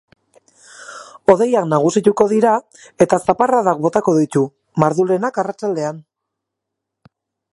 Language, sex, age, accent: Basque, female, 40-49, Erdialdekoa edo Nafarra (Gipuzkoa, Nafarroa)